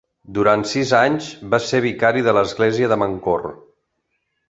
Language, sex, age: Catalan, male, 60-69